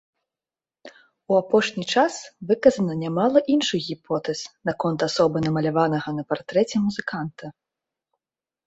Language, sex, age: Belarusian, female, 30-39